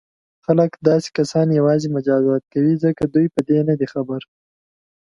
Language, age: Pashto, 19-29